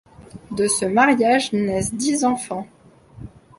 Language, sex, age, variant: French, female, 30-39, Français de métropole